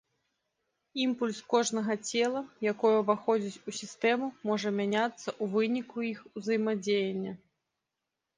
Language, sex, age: Belarusian, female, 19-29